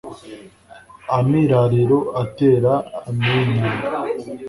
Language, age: Kinyarwanda, 19-29